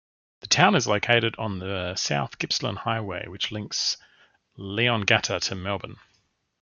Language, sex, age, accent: English, male, 30-39, Australian English